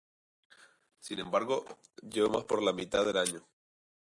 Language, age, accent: Spanish, 19-29, España: Islas Canarias; Rioplatense: Argentina, Uruguay, este de Bolivia, Paraguay